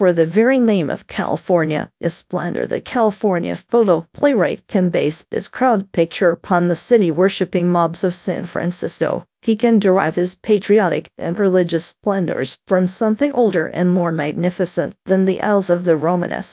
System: TTS, GradTTS